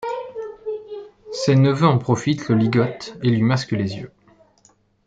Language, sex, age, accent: French, male, 30-39, Français de l'ouest de la France